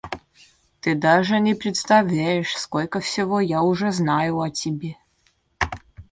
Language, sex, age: Russian, female, under 19